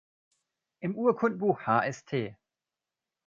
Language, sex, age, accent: German, male, 30-39, Deutschland Deutsch